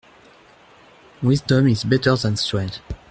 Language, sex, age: English, male, 30-39